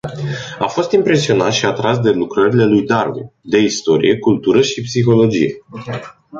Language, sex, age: Romanian, male, 19-29